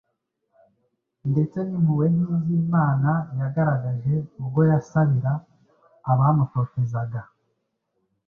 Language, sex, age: Kinyarwanda, male, 19-29